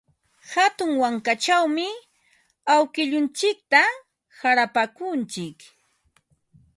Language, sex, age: Ambo-Pasco Quechua, female, 50-59